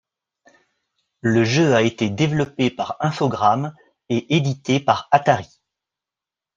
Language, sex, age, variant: French, male, 40-49, Français de métropole